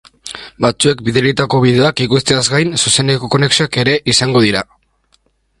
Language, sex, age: Basque, male, 30-39